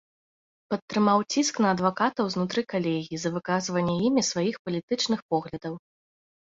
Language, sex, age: Belarusian, female, 19-29